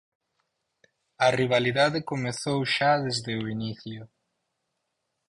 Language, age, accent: Galician, 30-39, Normativo (estándar)